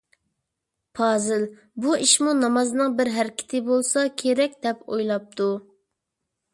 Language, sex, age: Uyghur, female, under 19